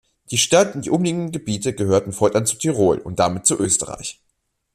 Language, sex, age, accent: German, male, under 19, Deutschland Deutsch